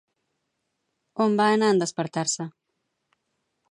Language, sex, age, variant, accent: Catalan, female, 40-49, Central, central